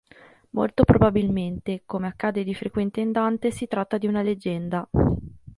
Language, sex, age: Italian, female, 30-39